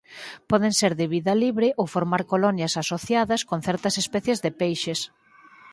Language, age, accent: Galician, 40-49, Oriental (común en zona oriental)